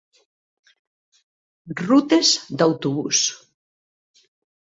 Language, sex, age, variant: Catalan, female, 60-69, Central